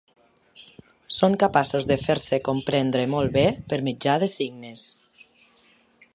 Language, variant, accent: Catalan, Nord-Occidental, Lleidatà